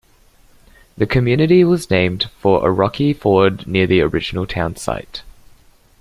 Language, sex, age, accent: English, male, 19-29, Australian English